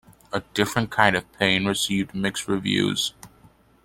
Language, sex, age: English, male, under 19